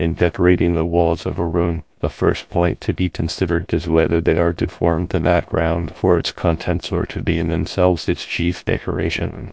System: TTS, GlowTTS